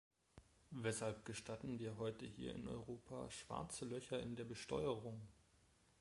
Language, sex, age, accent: German, male, 19-29, Deutschland Deutsch